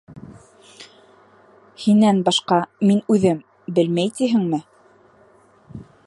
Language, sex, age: Bashkir, female, 19-29